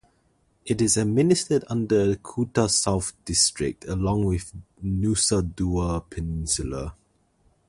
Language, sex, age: English, male, 19-29